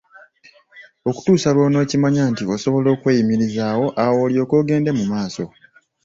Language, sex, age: Ganda, male, 19-29